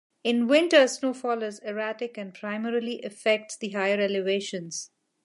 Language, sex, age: English, female, 40-49